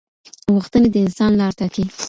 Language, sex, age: Pashto, female, under 19